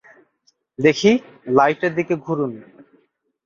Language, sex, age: Bengali, male, 30-39